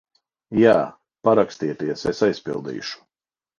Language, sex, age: Latvian, male, 50-59